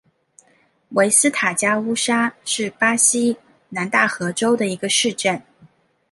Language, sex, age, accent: Chinese, female, 19-29, 出生地：黑龙江省